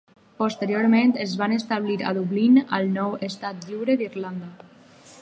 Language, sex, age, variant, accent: Catalan, female, under 19, Alacantí, valencià